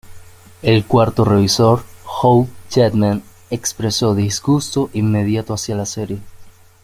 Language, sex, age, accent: Spanish, male, under 19, Caribe: Cuba, Venezuela, Puerto Rico, República Dominicana, Panamá, Colombia caribeña, México caribeño, Costa del golfo de México